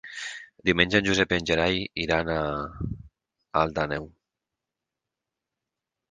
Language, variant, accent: Catalan, Central, Barceloní